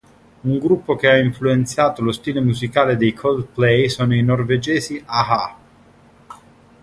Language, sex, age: Italian, male, 30-39